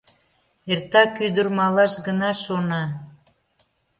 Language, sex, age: Mari, female, 60-69